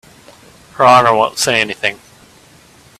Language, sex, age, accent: English, male, under 19, United States English